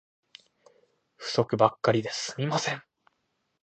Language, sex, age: Japanese, female, 19-29